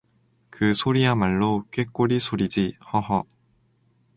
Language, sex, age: Korean, male, 19-29